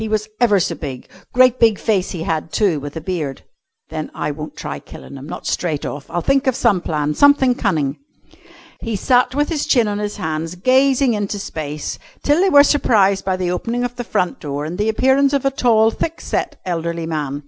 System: none